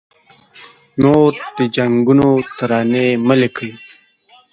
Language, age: Pashto, 19-29